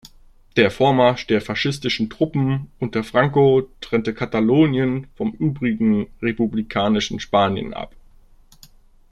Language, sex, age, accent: German, male, 30-39, Deutschland Deutsch